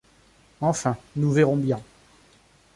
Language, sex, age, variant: French, male, 30-39, Français de métropole